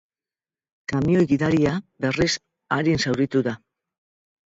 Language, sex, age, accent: Basque, female, 60-69, Mendebalekoa (Araba, Bizkaia, Gipuzkoako mendebaleko herri batzuk)